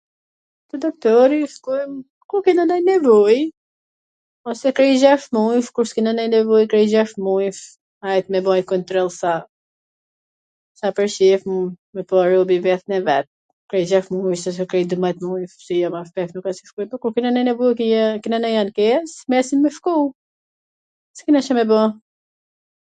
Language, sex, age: Gheg Albanian, female, 40-49